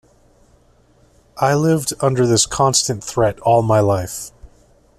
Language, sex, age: English, male, 30-39